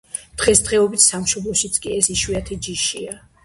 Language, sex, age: Georgian, female, 60-69